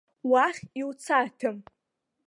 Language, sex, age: Abkhazian, female, under 19